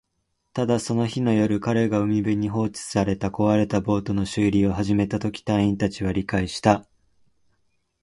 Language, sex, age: Japanese, male, 19-29